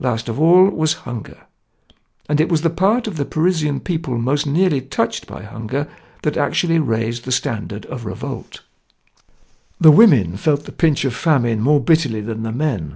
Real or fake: real